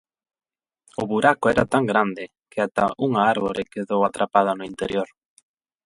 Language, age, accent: Galician, 30-39, Atlántico (seseo e gheada); Normativo (estándar); Neofalante